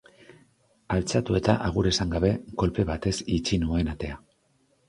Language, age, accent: Basque, 50-59, Mendebalekoa (Araba, Bizkaia, Gipuzkoako mendebaleko herri batzuk)